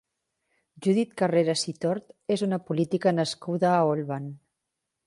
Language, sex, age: Catalan, female, 50-59